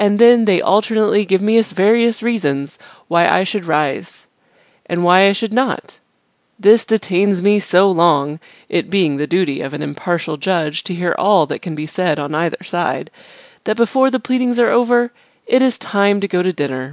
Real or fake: real